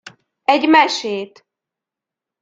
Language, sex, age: Hungarian, female, 19-29